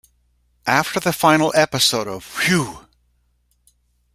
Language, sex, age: English, male, 60-69